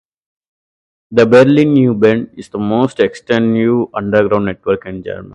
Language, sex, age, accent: English, male, 19-29, United States English